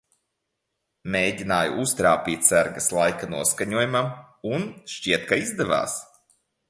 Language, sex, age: Latvian, male, 30-39